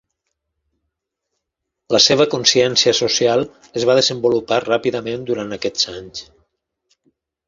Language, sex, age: Catalan, male, 50-59